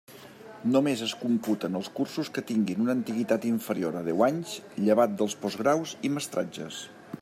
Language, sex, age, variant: Catalan, male, 60-69, Central